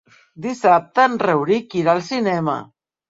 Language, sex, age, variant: Catalan, female, 50-59, Central